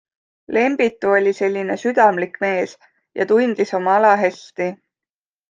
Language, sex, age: Estonian, female, 19-29